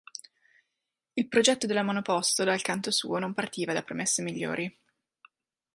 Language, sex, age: Italian, female, under 19